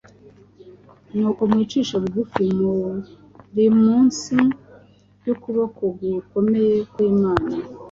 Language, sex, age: Kinyarwanda, female, 40-49